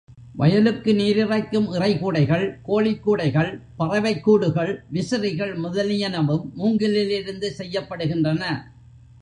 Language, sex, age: Tamil, male, 70-79